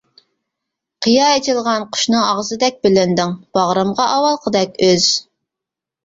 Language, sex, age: Uyghur, female, 19-29